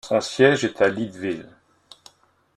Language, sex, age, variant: French, male, 50-59, Français de métropole